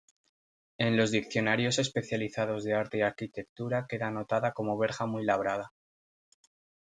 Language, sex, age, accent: Spanish, male, 19-29, España: Centro-Sur peninsular (Madrid, Toledo, Castilla-La Mancha)